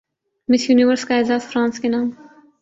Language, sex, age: Urdu, male, 19-29